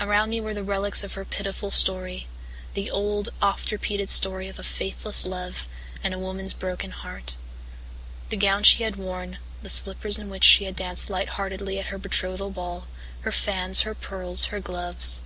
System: none